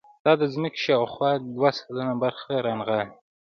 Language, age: Pashto, 19-29